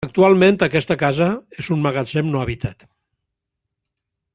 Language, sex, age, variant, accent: Catalan, male, 60-69, Valencià central, valencià